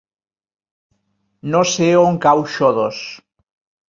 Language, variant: Catalan, Central